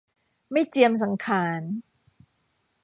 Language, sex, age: Thai, female, 50-59